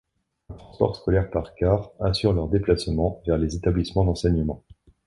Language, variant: French, Français de métropole